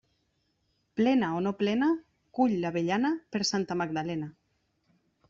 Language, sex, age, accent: Catalan, female, 30-39, valencià